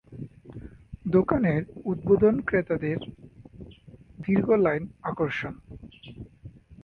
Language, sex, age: Bengali, male, 19-29